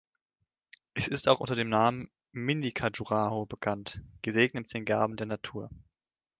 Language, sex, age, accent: German, male, 19-29, Deutschland Deutsch